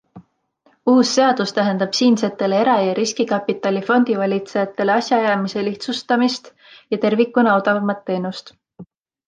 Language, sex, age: Estonian, female, 19-29